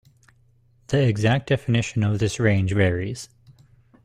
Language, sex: English, male